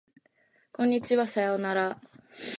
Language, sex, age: Japanese, female, 19-29